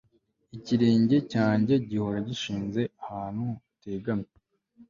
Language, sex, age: Kinyarwanda, male, 19-29